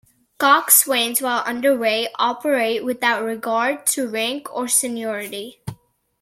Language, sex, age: English, female, under 19